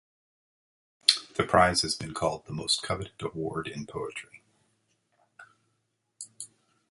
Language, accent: English, Canadian English